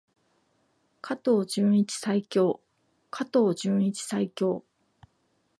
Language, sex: Japanese, female